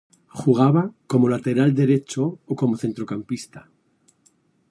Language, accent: Spanish, España: Centro-Sur peninsular (Madrid, Toledo, Castilla-La Mancha)